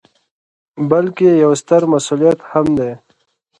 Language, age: Pashto, 19-29